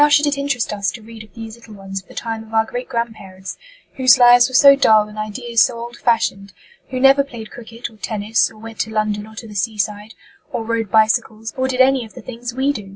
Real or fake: real